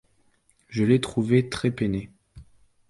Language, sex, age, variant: French, male, 19-29, Français de métropole